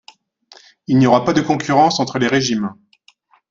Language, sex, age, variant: French, male, 40-49, Français de métropole